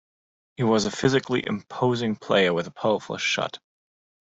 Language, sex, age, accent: English, male, 30-39, United States English